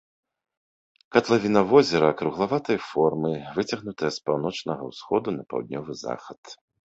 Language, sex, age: Belarusian, male, 30-39